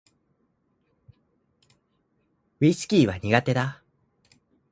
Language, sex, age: Japanese, male, 19-29